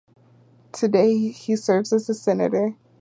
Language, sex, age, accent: English, female, 19-29, United States English